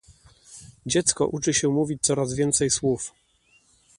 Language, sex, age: Polish, male, 30-39